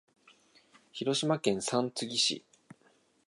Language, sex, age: Japanese, male, 19-29